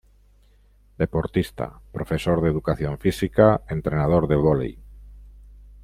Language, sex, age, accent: Spanish, male, 50-59, España: Norte peninsular (Asturias, Castilla y León, Cantabria, País Vasco, Navarra, Aragón, La Rioja, Guadalajara, Cuenca)